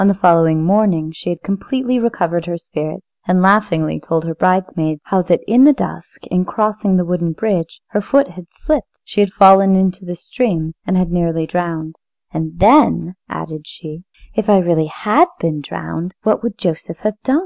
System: none